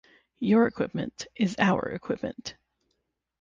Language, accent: English, United States English; Canadian English